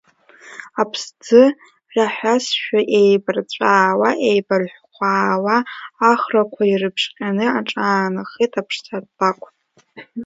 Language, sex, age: Abkhazian, female, under 19